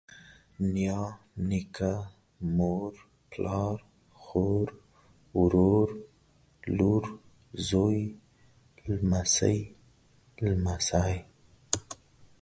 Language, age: Pashto, 19-29